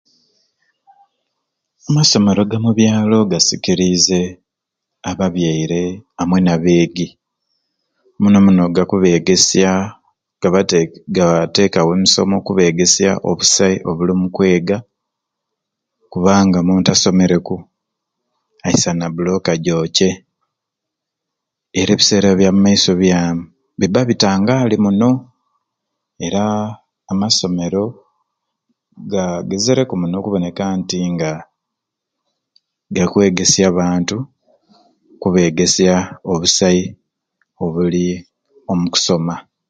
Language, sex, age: Ruuli, male, 40-49